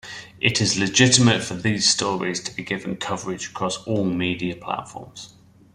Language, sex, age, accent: English, male, 40-49, England English